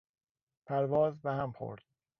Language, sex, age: Persian, male, 30-39